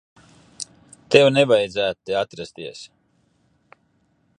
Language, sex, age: Latvian, male, 50-59